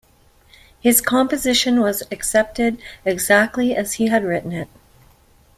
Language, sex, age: English, female, 50-59